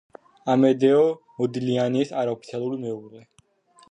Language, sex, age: Georgian, female, 19-29